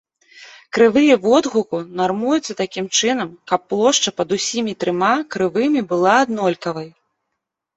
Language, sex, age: Belarusian, female, 30-39